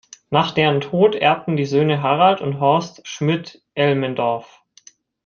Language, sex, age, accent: German, male, 19-29, Deutschland Deutsch